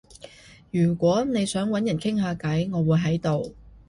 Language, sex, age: Cantonese, female, 30-39